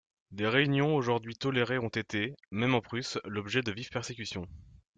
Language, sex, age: French, male, 19-29